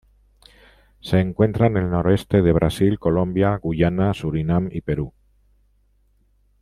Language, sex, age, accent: Spanish, male, 50-59, España: Norte peninsular (Asturias, Castilla y León, Cantabria, País Vasco, Navarra, Aragón, La Rioja, Guadalajara, Cuenca)